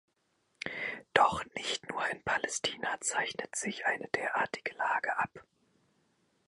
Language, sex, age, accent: German, male, 19-29, Deutschland Deutsch